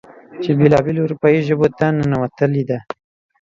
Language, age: Pashto, 19-29